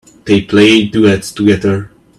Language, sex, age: English, male, 19-29